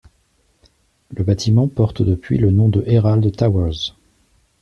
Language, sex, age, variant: French, male, 40-49, Français de métropole